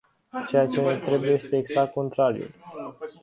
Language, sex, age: Romanian, male, 19-29